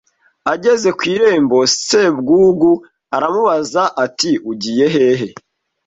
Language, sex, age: Kinyarwanda, male, 19-29